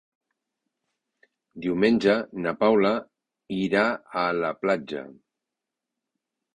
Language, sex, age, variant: Catalan, male, 60-69, Nord-Occidental